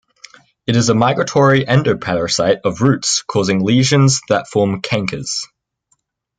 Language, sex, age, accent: English, male, under 19, Australian English